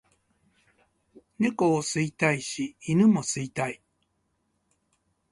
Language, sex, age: Japanese, male, 60-69